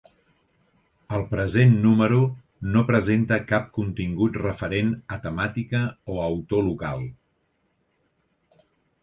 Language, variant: Catalan, Central